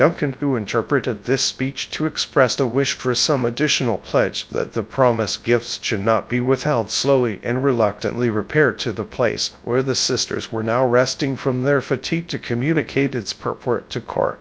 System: TTS, GradTTS